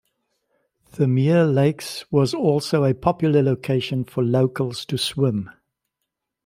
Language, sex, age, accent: English, male, 50-59, Southern African (South Africa, Zimbabwe, Namibia)